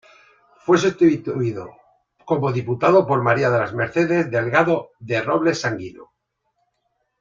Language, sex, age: Spanish, male, 50-59